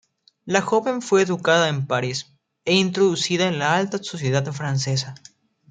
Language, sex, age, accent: Spanish, male, under 19, México